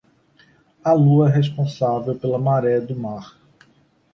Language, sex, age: Portuguese, male, 30-39